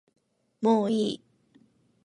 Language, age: Japanese, 19-29